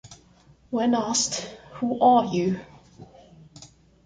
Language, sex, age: English, female, 19-29